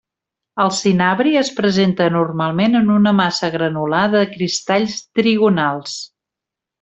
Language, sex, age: Catalan, female, 50-59